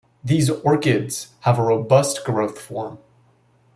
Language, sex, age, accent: English, male, 19-29, United States English